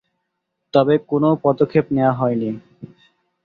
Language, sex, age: Bengali, male, 19-29